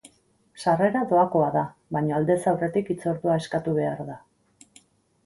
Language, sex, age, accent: Basque, female, 50-59, Erdialdekoa edo Nafarra (Gipuzkoa, Nafarroa)